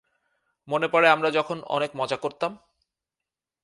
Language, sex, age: Bengali, male, 30-39